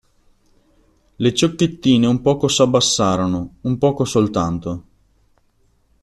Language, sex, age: Italian, male, 19-29